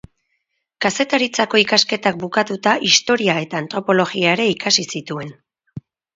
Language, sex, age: Basque, female, 40-49